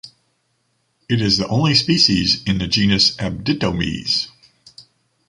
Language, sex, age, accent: English, male, 50-59, United States English